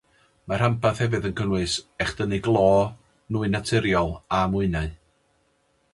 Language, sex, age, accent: Welsh, male, 40-49, Y Deyrnas Unedig Cymraeg